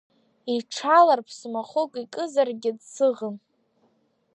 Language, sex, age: Abkhazian, female, under 19